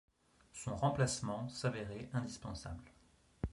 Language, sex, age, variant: French, male, 30-39, Français de métropole